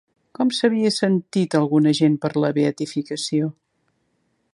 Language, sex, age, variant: Catalan, female, 60-69, Central